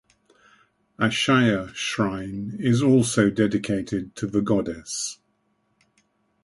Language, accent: English, England English